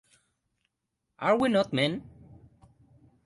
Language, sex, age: Spanish, male, 30-39